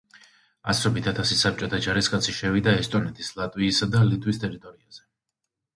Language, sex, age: Georgian, male, 30-39